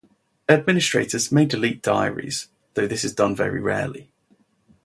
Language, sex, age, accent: English, male, 19-29, England English